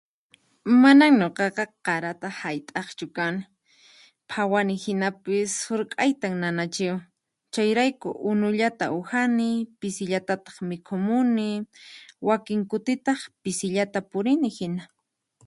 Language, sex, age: Puno Quechua, female, 19-29